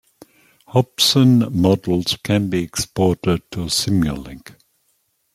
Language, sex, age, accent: English, male, 60-69, Australian English